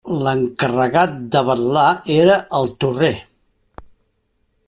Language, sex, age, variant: Catalan, male, 60-69, Septentrional